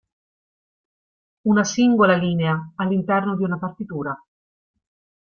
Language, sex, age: Italian, female, 40-49